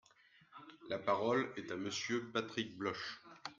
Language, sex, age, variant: French, male, 19-29, Français de métropole